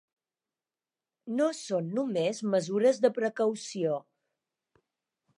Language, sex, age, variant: Catalan, female, 40-49, Septentrional